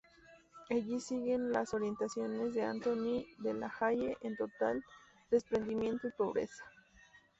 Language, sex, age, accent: Spanish, female, 19-29, México